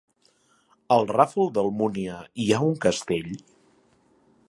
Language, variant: Catalan, Central